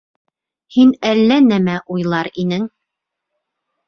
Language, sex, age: Bashkir, female, 30-39